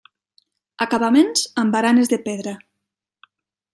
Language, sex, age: Catalan, female, 30-39